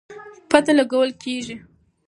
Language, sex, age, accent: Pashto, female, 19-29, معیاري پښتو